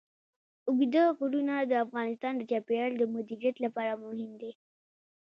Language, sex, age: Pashto, female, under 19